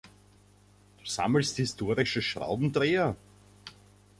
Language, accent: German, Österreichisches Deutsch